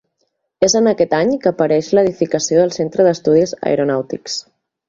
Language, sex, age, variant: Catalan, female, 19-29, Central